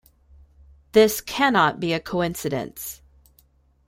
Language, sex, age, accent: English, female, 30-39, United States English